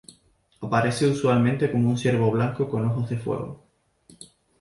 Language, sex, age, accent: Spanish, male, 19-29, España: Islas Canarias